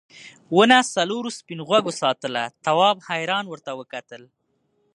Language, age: Pashto, 30-39